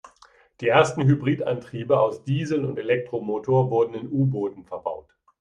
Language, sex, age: German, male, 40-49